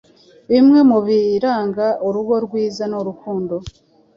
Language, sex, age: Kinyarwanda, female, 50-59